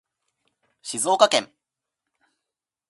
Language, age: Japanese, 19-29